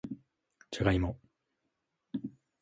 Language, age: Japanese, 19-29